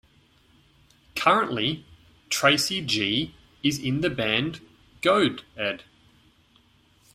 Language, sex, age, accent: English, male, 30-39, Australian English